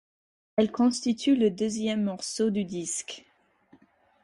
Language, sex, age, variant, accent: French, female, 19-29, Français d'Amérique du Nord, Français des États-Unis